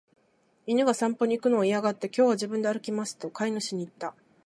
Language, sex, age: Japanese, female, 40-49